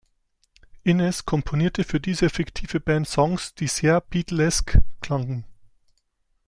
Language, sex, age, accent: German, male, 19-29, Deutschland Deutsch